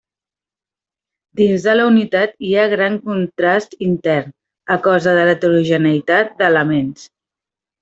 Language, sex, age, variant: Catalan, female, 30-39, Central